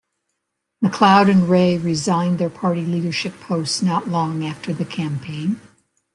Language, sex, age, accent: English, female, 70-79, United States English